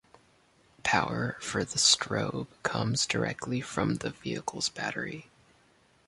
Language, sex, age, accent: English, male, 19-29, United States English